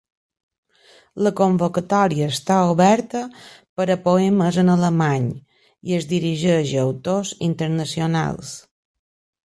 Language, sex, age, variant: Catalan, female, 50-59, Balear